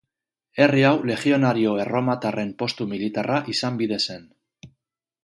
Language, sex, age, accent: Basque, male, 30-39, Mendebalekoa (Araba, Bizkaia, Gipuzkoako mendebaleko herri batzuk)